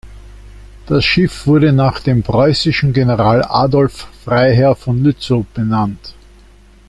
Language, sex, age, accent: German, male, 60-69, Österreichisches Deutsch